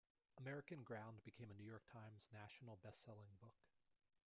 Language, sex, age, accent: English, male, 30-39, United States English